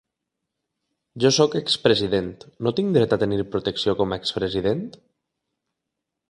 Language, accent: Catalan, valencià